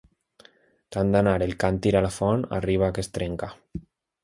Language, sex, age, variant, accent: Catalan, male, 19-29, Valencià meridional, valencià